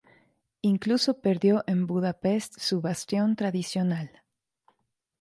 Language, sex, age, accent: Spanish, female, 40-49, México; Andino-Pacífico: Colombia, Perú, Ecuador, oeste de Bolivia y Venezuela andina